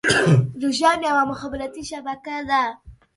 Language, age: Pashto, 19-29